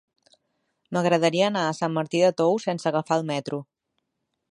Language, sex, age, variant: Catalan, female, 30-39, Nord-Occidental